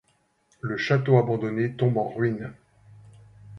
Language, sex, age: French, male, 50-59